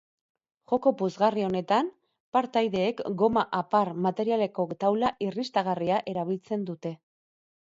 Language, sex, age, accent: Basque, female, 40-49, Mendebalekoa (Araba, Bizkaia, Gipuzkoako mendebaleko herri batzuk)